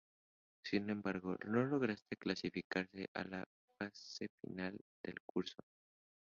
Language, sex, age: Spanish, male, 19-29